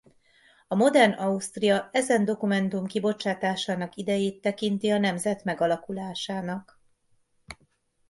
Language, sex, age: Hungarian, female, 40-49